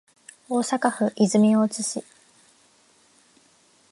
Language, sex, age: Japanese, female, 19-29